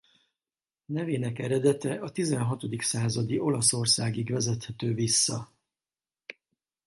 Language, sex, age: Hungarian, male, 50-59